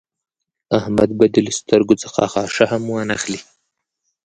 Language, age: Pashto, 19-29